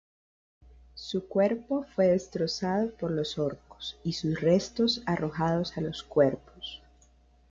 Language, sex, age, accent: Spanish, female, 30-39, Caribe: Cuba, Venezuela, Puerto Rico, República Dominicana, Panamá, Colombia caribeña, México caribeño, Costa del golfo de México